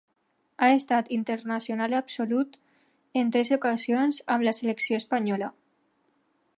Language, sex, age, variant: Catalan, female, under 19, Alacantí